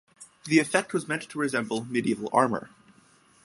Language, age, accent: English, 19-29, United States English